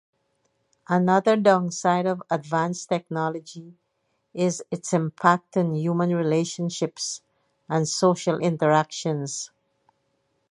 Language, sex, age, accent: English, female, 50-59, England English